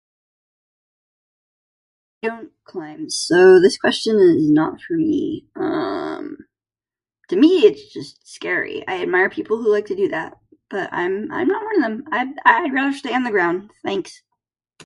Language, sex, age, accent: English, female, 30-39, United States English